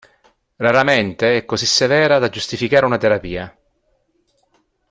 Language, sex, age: Italian, male, 50-59